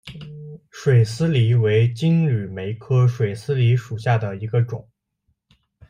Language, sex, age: Chinese, male, 19-29